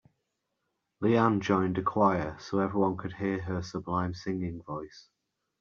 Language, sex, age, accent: English, male, 30-39, England English